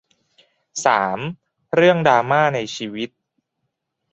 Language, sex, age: Thai, male, 19-29